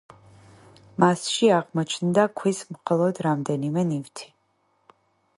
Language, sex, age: Georgian, female, 40-49